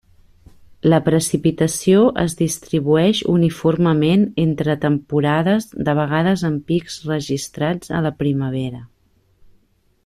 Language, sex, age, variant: Catalan, female, 40-49, Nord-Occidental